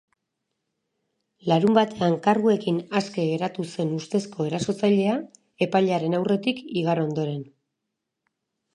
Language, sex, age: Basque, female, 40-49